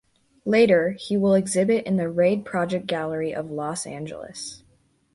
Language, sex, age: English, female, under 19